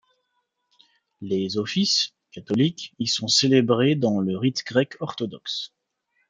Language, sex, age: French, male, 30-39